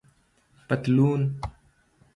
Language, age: Pashto, 19-29